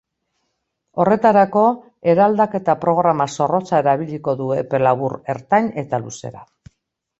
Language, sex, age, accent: Basque, female, 60-69, Mendebalekoa (Araba, Bizkaia, Gipuzkoako mendebaleko herri batzuk)